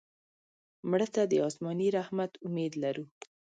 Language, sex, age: Pashto, female, 19-29